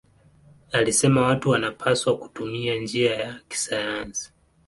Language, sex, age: Swahili, male, 19-29